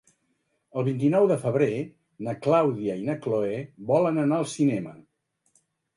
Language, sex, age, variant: Catalan, male, 60-69, Central